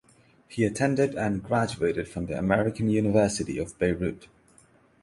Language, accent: English, England English; India and South Asia (India, Pakistan, Sri Lanka)